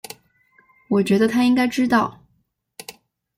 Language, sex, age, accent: Chinese, female, 19-29, 出生地：四川省